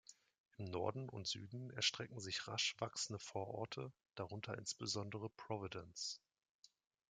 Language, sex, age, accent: German, male, 30-39, Deutschland Deutsch